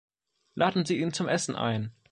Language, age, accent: German, under 19, Deutschland Deutsch